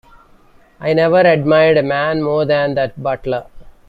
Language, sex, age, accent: English, male, 40-49, India and South Asia (India, Pakistan, Sri Lanka)